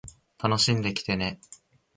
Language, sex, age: Japanese, male, 19-29